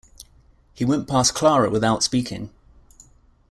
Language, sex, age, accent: English, male, 30-39, England English